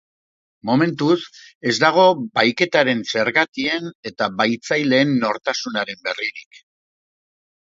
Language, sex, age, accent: Basque, male, 50-59, Erdialdekoa edo Nafarra (Gipuzkoa, Nafarroa)